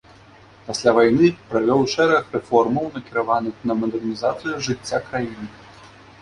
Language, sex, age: Belarusian, male, 19-29